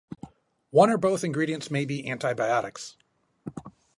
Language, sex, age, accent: English, male, 40-49, United States English